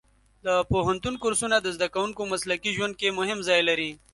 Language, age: Pashto, 19-29